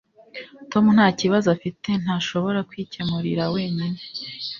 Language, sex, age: Kinyarwanda, female, 19-29